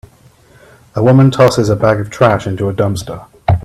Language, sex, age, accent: English, male, 30-39, Welsh English